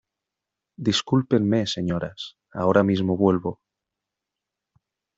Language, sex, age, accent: Spanish, male, 30-39, España: Centro-Sur peninsular (Madrid, Toledo, Castilla-La Mancha)